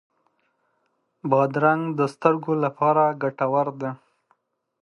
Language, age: Pashto, 30-39